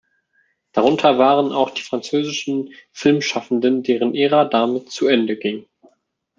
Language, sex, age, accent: German, male, 19-29, Deutschland Deutsch